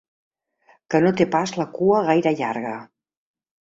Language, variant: Catalan, Central